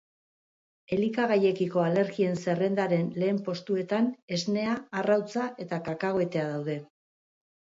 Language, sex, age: Basque, female, 50-59